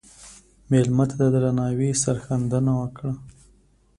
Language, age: Pashto, 19-29